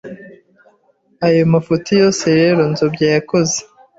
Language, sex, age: Kinyarwanda, female, 30-39